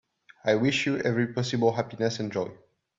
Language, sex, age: English, male, 19-29